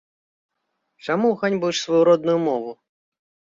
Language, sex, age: Belarusian, male, 30-39